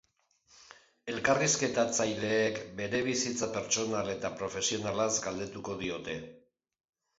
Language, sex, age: Basque, male, 60-69